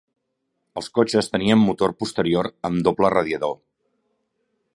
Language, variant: Catalan, Central